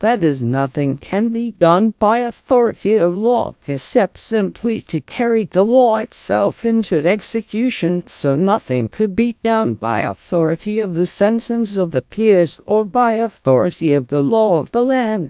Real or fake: fake